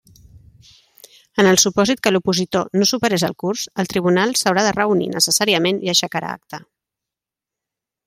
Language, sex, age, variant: Catalan, female, 30-39, Central